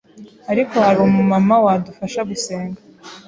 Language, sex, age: Kinyarwanda, female, 19-29